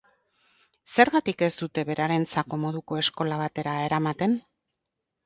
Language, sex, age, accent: Basque, female, 60-69, Mendebalekoa (Araba, Bizkaia, Gipuzkoako mendebaleko herri batzuk)